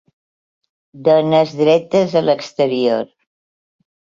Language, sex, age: Catalan, female, 60-69